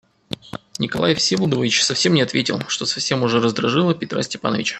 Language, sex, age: Russian, male, 30-39